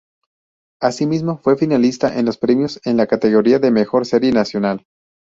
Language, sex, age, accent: Spanish, male, 19-29, México